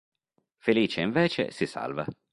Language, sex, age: Italian, male, 40-49